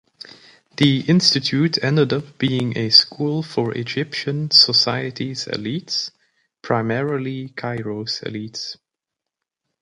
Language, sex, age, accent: English, male, 19-29, England English